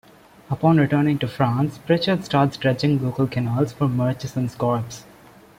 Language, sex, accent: English, male, India and South Asia (India, Pakistan, Sri Lanka)